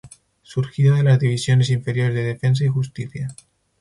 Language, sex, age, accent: Spanish, male, 19-29, España: Centro-Sur peninsular (Madrid, Toledo, Castilla-La Mancha)